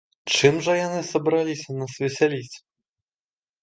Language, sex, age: Belarusian, male, 19-29